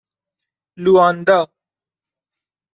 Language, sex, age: Persian, male, 30-39